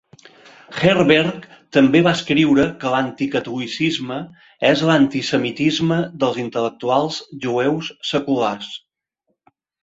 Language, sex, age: Catalan, male, 50-59